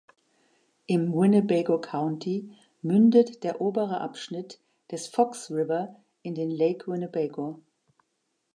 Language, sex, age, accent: German, female, 60-69, Deutschland Deutsch